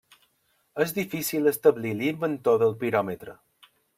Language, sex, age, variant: Catalan, male, 30-39, Balear